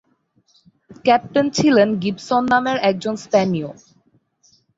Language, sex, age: Bengali, female, 19-29